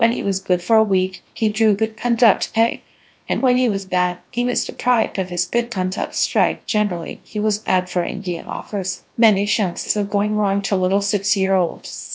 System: TTS, GlowTTS